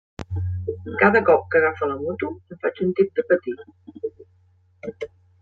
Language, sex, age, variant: Catalan, female, 60-69, Central